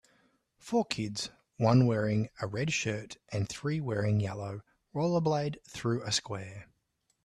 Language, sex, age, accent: English, male, 30-39, Australian English